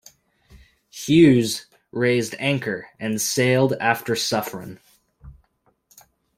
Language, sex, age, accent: English, male, 19-29, United States English